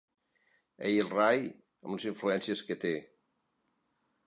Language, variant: Catalan, Central